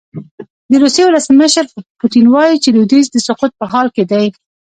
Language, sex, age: Pashto, female, 19-29